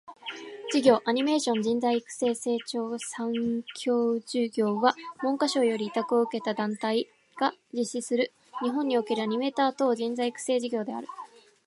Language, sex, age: Japanese, female, 19-29